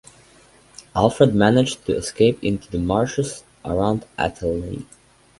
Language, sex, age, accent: English, male, 19-29, United States English